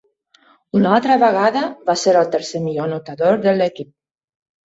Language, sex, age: Catalan, female, 40-49